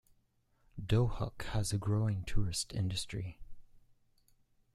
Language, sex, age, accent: English, male, 19-29, United States English